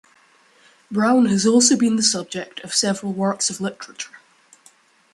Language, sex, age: English, male, under 19